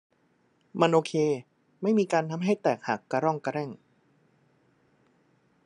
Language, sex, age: Thai, male, 30-39